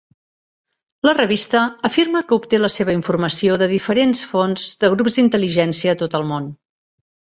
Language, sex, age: Catalan, female, 40-49